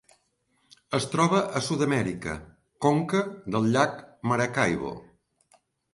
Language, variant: Catalan, Central